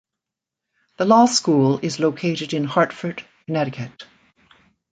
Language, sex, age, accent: English, female, 60-69, Canadian English